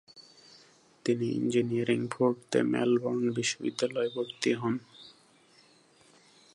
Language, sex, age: Bengali, male, 19-29